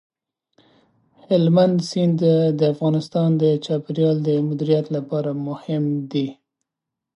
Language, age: Pashto, 19-29